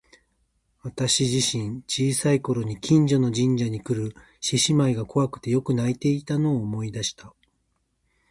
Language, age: Japanese, 50-59